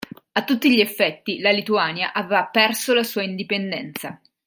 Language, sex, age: Italian, female, 30-39